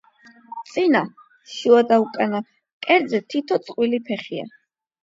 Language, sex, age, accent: Georgian, male, under 19, ჩვეულებრივი